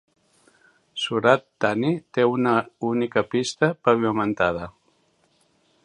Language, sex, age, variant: Catalan, male, 60-69, Central